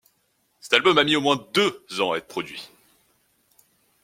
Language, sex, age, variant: French, male, 19-29, Français de métropole